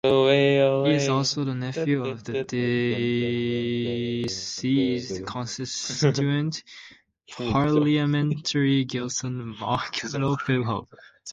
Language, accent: English, United States English